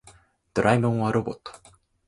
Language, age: Japanese, 19-29